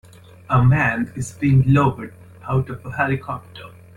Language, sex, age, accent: English, male, 19-29, India and South Asia (India, Pakistan, Sri Lanka)